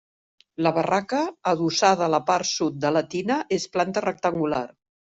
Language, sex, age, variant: Catalan, female, 50-59, Central